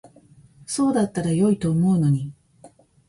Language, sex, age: Japanese, female, 50-59